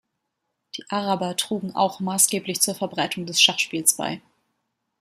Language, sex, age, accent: German, female, 30-39, Deutschland Deutsch